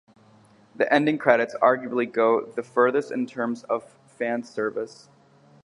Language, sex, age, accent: English, male, 19-29, United States English